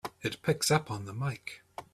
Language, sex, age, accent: English, male, 30-39, New Zealand English